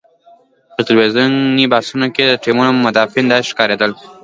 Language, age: Pashto, under 19